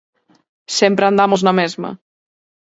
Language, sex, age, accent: Galician, female, 19-29, Atlántico (seseo e gheada)